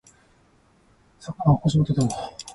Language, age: Japanese, 30-39